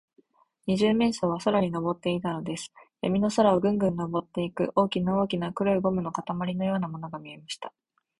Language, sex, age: Japanese, female, 19-29